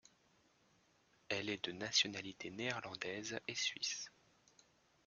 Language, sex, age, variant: French, male, 30-39, Français de métropole